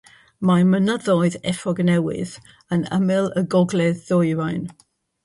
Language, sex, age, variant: Welsh, female, 60-69, South-Western Welsh